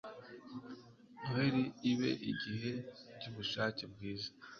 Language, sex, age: Kinyarwanda, male, 30-39